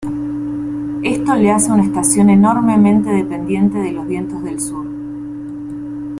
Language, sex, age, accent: Spanish, female, 30-39, Rioplatense: Argentina, Uruguay, este de Bolivia, Paraguay